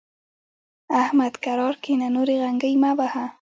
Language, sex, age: Pashto, female, 19-29